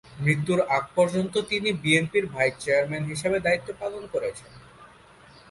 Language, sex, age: Bengali, male, 19-29